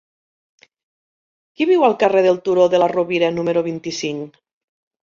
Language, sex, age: Catalan, female, 30-39